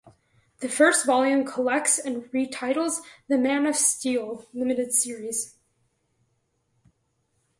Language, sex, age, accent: English, female, under 19, United States English